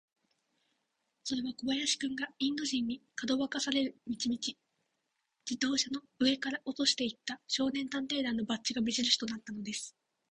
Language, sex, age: Japanese, female, 19-29